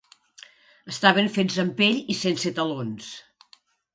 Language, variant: Catalan, Nord-Occidental